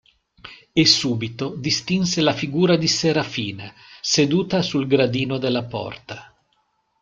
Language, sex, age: Italian, male, 50-59